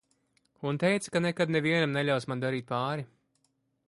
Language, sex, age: Latvian, male, 30-39